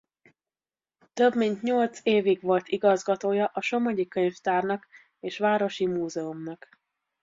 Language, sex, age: Hungarian, female, 19-29